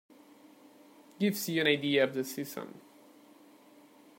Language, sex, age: English, male, 19-29